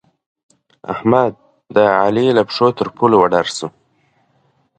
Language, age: Pashto, 19-29